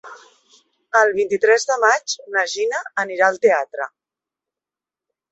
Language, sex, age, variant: Catalan, female, 30-39, Central